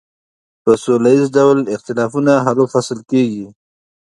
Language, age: Pashto, 30-39